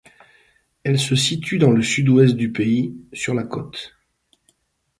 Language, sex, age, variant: French, male, 50-59, Français de métropole